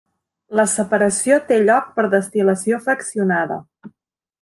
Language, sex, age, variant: Catalan, female, 30-39, Central